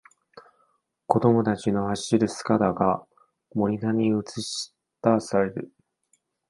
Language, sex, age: Japanese, male, 19-29